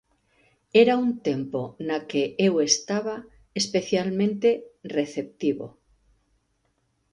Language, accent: Galician, Oriental (común en zona oriental)